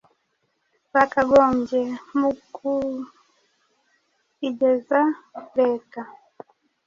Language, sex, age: Kinyarwanda, female, 30-39